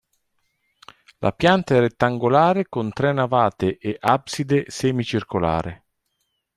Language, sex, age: Italian, male, 40-49